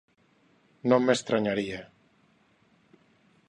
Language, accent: Galician, Neofalante